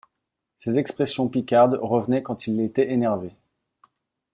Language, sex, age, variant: French, male, 40-49, Français de métropole